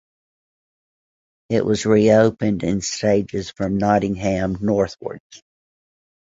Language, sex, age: English, female, 60-69